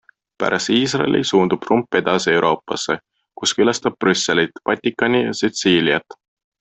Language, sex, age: Estonian, male, 19-29